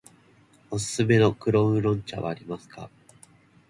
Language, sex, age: Japanese, male, 19-29